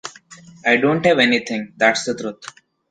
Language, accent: English, India and South Asia (India, Pakistan, Sri Lanka)